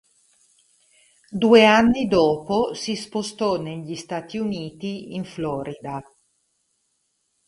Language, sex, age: Italian, female, 40-49